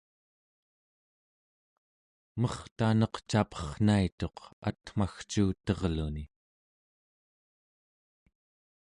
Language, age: Central Yupik, 30-39